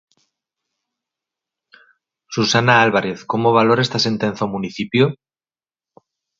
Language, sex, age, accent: Galician, male, 40-49, Oriental (común en zona oriental)